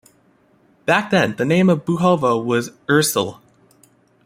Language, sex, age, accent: English, male, under 19, United States English